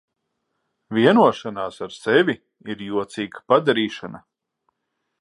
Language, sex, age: Latvian, male, 30-39